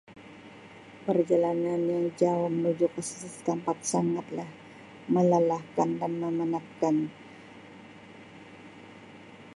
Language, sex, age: Sabah Malay, female, 60-69